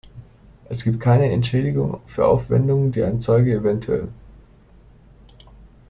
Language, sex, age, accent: German, male, 19-29, Deutschland Deutsch